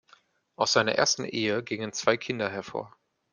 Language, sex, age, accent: German, male, 19-29, Deutschland Deutsch